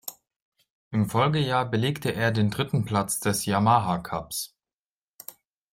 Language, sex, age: German, male, 19-29